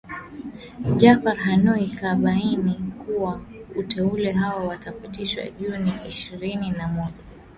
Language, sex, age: Swahili, female, 19-29